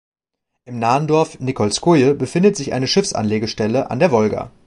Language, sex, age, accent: German, male, 19-29, Deutschland Deutsch